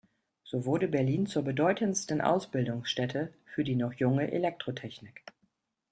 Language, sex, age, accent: German, female, 40-49, Deutschland Deutsch